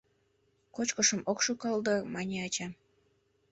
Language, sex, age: Mari, female, under 19